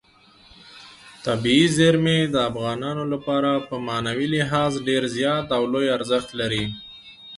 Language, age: Pashto, 19-29